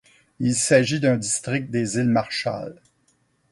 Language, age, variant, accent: French, 50-59, Français d'Amérique du Nord, Français du Canada